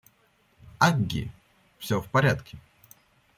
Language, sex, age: Russian, male, under 19